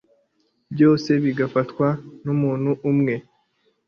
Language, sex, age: Kinyarwanda, male, under 19